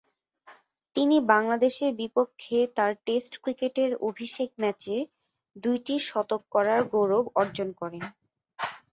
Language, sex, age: Bengali, female, 19-29